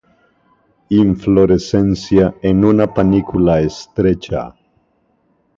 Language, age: Spanish, 50-59